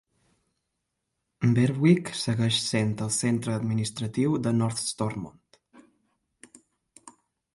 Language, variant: Catalan, Balear